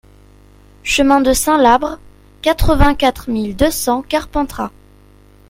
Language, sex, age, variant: French, female, under 19, Français de métropole